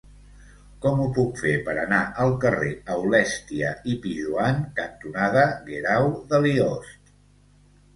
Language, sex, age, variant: Catalan, male, 60-69, Central